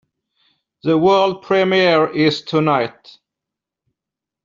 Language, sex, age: English, male, 40-49